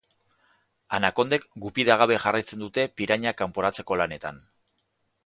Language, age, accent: Basque, 40-49, Erdialdekoa edo Nafarra (Gipuzkoa, Nafarroa)